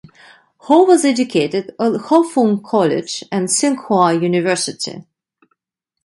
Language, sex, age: English, female, 50-59